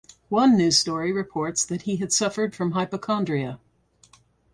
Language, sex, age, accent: English, female, 60-69, United States English